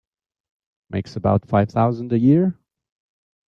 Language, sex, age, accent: English, male, 30-39, United States English